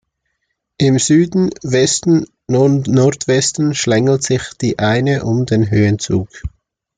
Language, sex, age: German, male, 19-29